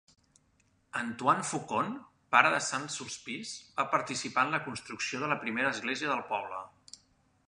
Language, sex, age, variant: Catalan, male, 40-49, Central